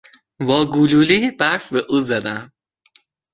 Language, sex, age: Persian, male, under 19